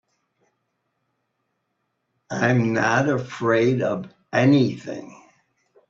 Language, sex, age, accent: English, male, 60-69, United States English